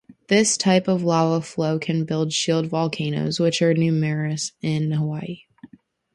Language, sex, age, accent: English, female, under 19, United States English